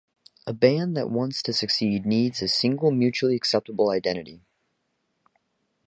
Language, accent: English, United States English